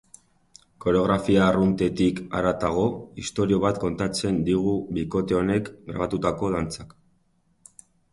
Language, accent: Basque, Mendebalekoa (Araba, Bizkaia, Gipuzkoako mendebaleko herri batzuk)